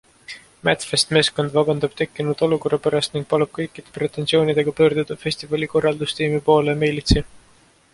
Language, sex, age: Estonian, male, 19-29